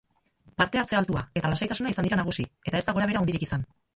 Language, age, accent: Basque, 50-59, Erdialdekoa edo Nafarra (Gipuzkoa, Nafarroa)